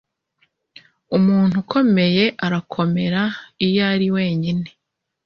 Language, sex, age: Kinyarwanda, female, 19-29